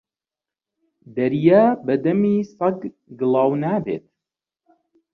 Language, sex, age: Central Kurdish, male, 19-29